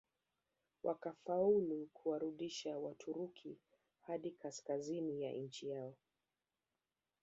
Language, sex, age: Swahili, female, 60-69